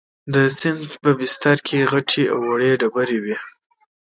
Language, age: Pashto, 19-29